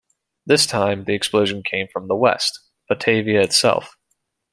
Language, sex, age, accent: English, male, 19-29, United States English